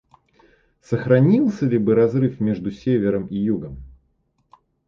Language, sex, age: Russian, male, 30-39